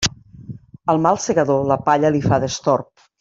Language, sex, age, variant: Catalan, female, 50-59, Nord-Occidental